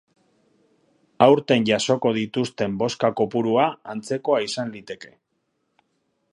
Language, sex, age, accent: Basque, male, 30-39, Mendebalekoa (Araba, Bizkaia, Gipuzkoako mendebaleko herri batzuk)